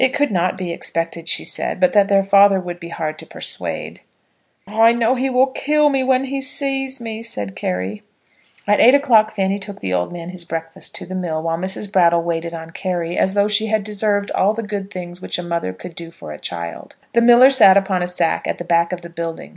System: none